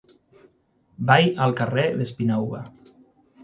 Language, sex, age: Catalan, male, 30-39